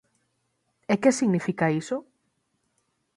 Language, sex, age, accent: Galician, female, 19-29, Atlántico (seseo e gheada); Normativo (estándar)